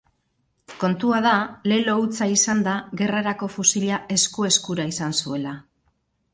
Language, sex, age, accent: Basque, female, 50-59, Mendebalekoa (Araba, Bizkaia, Gipuzkoako mendebaleko herri batzuk)